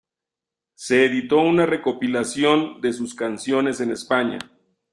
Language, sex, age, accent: Spanish, male, 50-59, México